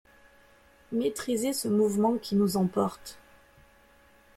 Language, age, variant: French, 40-49, Français de métropole